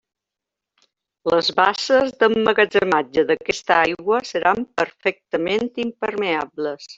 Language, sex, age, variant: Catalan, female, 60-69, Balear